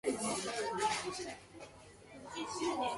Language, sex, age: English, female, 19-29